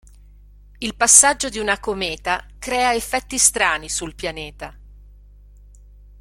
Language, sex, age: Italian, female, 50-59